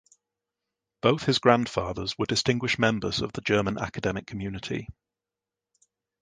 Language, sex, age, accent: English, male, 30-39, England English